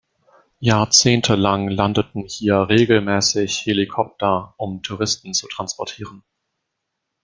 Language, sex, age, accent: German, male, 19-29, Deutschland Deutsch